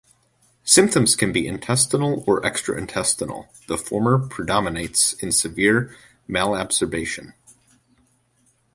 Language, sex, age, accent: English, male, 19-29, United States English